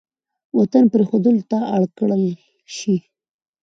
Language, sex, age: Pashto, female, 30-39